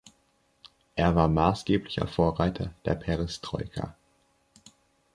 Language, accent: German, Deutschland Deutsch